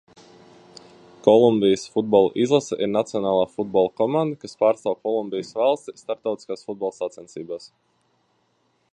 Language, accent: Latvian, Vidus dialekts